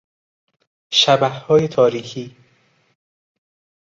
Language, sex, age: Persian, male, 30-39